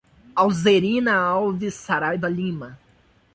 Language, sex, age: Portuguese, male, 19-29